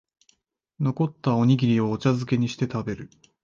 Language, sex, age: Japanese, male, 19-29